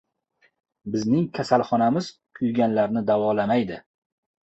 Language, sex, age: Uzbek, male, 19-29